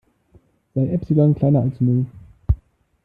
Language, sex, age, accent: German, male, 30-39, Deutschland Deutsch